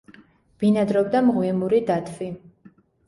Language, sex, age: Georgian, female, 19-29